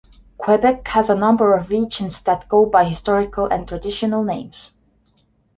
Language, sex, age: English, female, 19-29